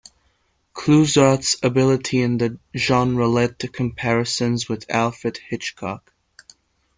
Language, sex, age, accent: English, male, under 19, United States English